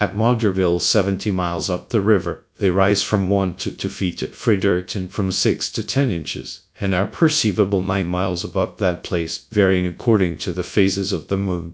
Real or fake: fake